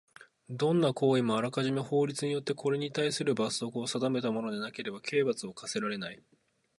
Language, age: Japanese, 30-39